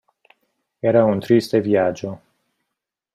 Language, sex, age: Italian, male, 30-39